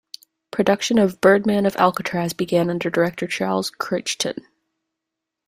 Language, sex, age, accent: English, female, under 19, United States English